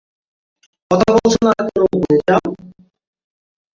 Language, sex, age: Bengali, male, 19-29